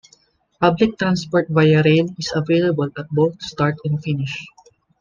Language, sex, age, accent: English, male, 19-29, Filipino